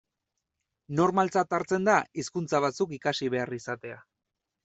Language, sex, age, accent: Basque, male, 30-39, Erdialdekoa edo Nafarra (Gipuzkoa, Nafarroa)